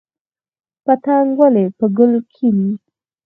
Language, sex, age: Pashto, female, 19-29